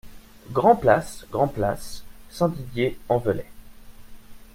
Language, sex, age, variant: French, male, 19-29, Français de métropole